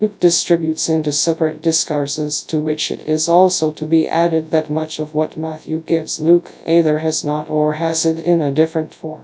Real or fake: fake